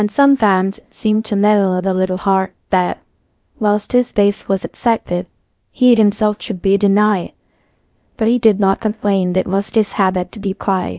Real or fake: fake